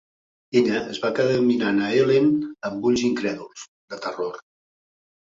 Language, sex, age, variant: Catalan, male, 50-59, Central